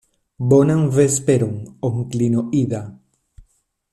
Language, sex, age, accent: Esperanto, male, 40-49, Internacia